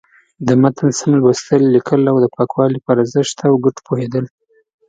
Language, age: Pashto, 30-39